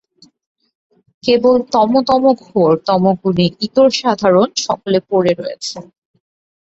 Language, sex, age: Bengali, female, 19-29